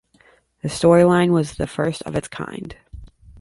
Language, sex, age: English, female, 19-29